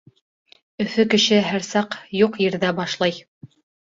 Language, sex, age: Bashkir, female, 30-39